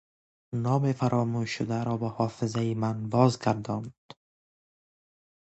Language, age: Persian, 19-29